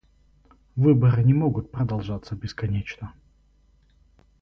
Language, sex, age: Russian, male, 19-29